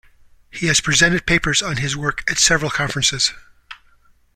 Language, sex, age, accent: English, male, 50-59, United States English